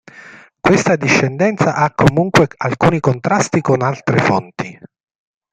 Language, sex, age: Italian, male, 40-49